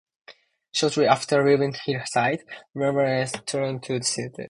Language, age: English, 19-29